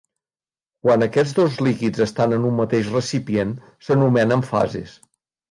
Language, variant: Catalan, Nord-Occidental